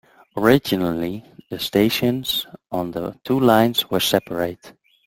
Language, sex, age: English, male, 30-39